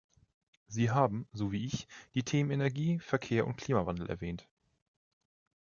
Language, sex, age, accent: German, male, 30-39, Deutschland Deutsch